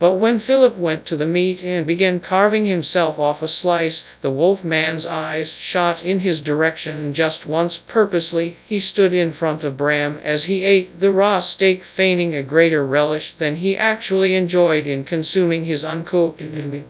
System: TTS, FastPitch